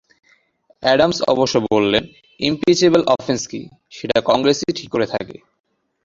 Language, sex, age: Bengali, male, 19-29